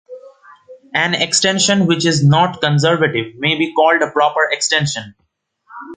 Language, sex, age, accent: English, male, under 19, India and South Asia (India, Pakistan, Sri Lanka)